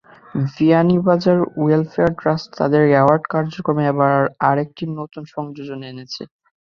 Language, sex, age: Bengali, male, 19-29